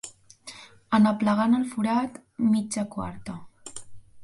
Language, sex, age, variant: Catalan, female, under 19, Central